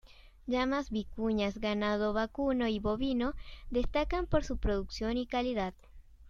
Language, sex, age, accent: Spanish, female, under 19, Rioplatense: Argentina, Uruguay, este de Bolivia, Paraguay